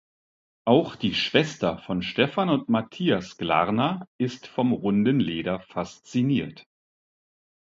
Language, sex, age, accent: German, male, 50-59, Deutschland Deutsch